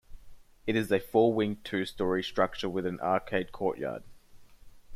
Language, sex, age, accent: English, male, 19-29, Australian English